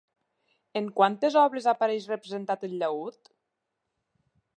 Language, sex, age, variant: Catalan, female, 19-29, Nord-Occidental